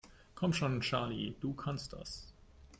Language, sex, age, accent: German, male, 19-29, Deutschland Deutsch